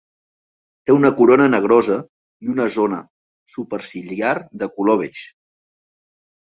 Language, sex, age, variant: Catalan, male, 30-39, Central